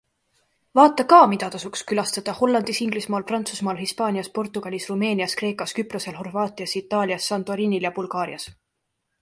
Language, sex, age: Estonian, female, 19-29